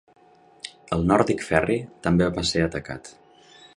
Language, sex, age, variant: Catalan, male, 40-49, Nord-Occidental